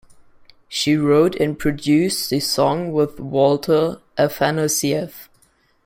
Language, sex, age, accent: English, male, under 19, England English